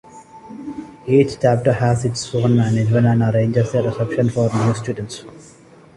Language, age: English, 19-29